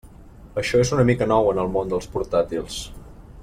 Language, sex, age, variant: Catalan, male, 30-39, Balear